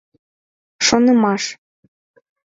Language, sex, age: Mari, female, 19-29